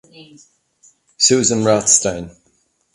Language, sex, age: English, male, 40-49